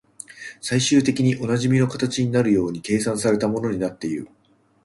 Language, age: Japanese, 30-39